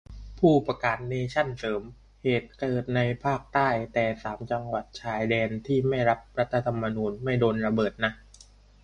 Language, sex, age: Thai, male, 19-29